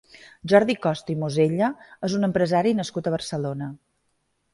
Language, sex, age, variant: Catalan, female, 40-49, Balear